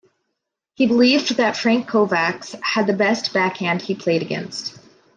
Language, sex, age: English, female, 30-39